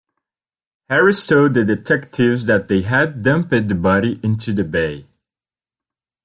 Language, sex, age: English, male, 30-39